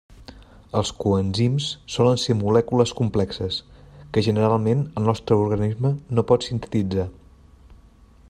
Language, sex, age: Catalan, male, 30-39